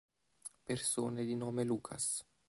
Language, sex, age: Italian, male, 19-29